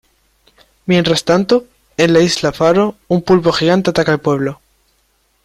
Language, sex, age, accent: Spanish, male, under 19, España: Sur peninsular (Andalucia, Extremadura, Murcia)